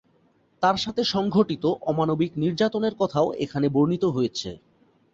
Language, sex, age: Bengali, male, 30-39